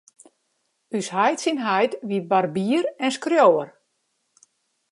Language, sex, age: Western Frisian, female, 40-49